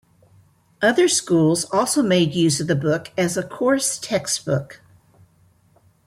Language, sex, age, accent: English, female, 60-69, United States English